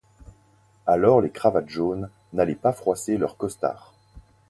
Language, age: French, 30-39